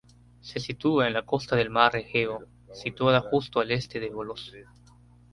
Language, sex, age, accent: Spanish, male, 19-29, Andino-Pacífico: Colombia, Perú, Ecuador, oeste de Bolivia y Venezuela andina